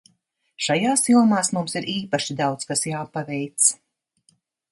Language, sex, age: Latvian, female, 60-69